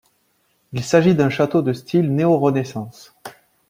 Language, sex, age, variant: French, male, 30-39, Français de métropole